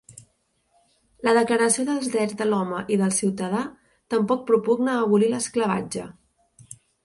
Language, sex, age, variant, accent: Catalan, female, 30-39, Central, central